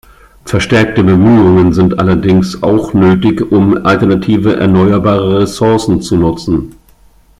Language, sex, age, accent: German, male, 50-59, Deutschland Deutsch